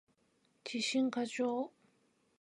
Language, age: Japanese, 19-29